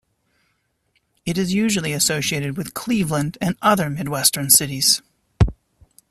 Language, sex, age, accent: English, male, 30-39, United States English